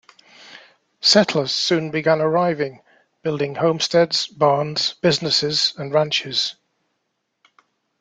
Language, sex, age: English, male, 60-69